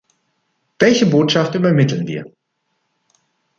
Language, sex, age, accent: German, male, 40-49, Deutschland Deutsch